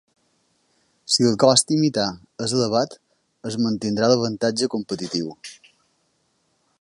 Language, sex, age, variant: Catalan, male, 19-29, Balear